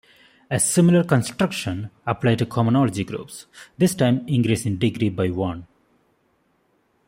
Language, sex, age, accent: English, male, 19-29, India and South Asia (India, Pakistan, Sri Lanka)